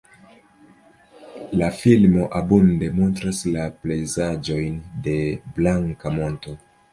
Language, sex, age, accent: Esperanto, male, 30-39, Internacia